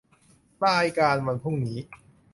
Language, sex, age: Thai, male, 19-29